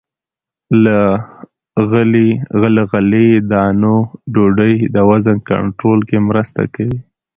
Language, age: Pashto, 19-29